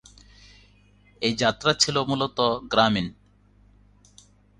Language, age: Bengali, 30-39